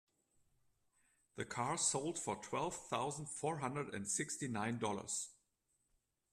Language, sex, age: English, male, 50-59